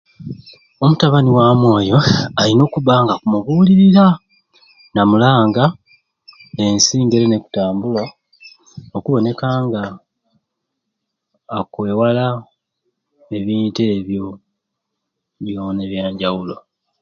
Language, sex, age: Ruuli, male, 30-39